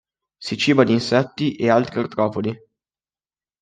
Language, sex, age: Italian, male, under 19